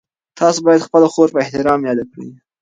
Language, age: Pashto, 19-29